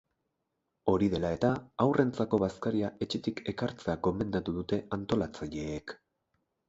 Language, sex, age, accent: Basque, male, 19-29, Erdialdekoa edo Nafarra (Gipuzkoa, Nafarroa)